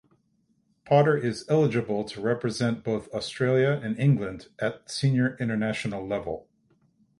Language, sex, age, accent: English, male, 50-59, United States English